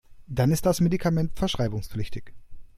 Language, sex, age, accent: German, male, 30-39, Deutschland Deutsch